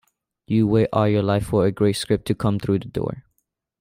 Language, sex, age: English, male, under 19